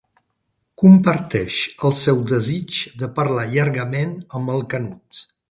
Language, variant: Catalan, Septentrional